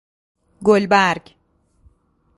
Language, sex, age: Persian, female, 40-49